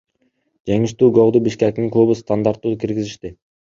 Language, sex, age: Kyrgyz, male, under 19